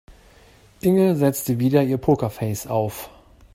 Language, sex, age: German, male, 40-49